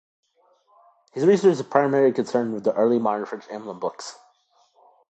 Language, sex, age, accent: English, male, under 19, United States English